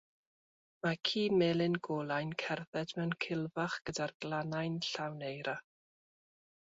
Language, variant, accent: Welsh, South-Western Welsh, Y Deyrnas Unedig Cymraeg